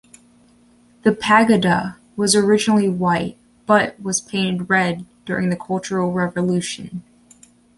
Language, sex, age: English, female, under 19